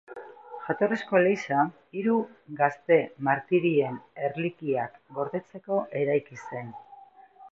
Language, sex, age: Basque, female, 50-59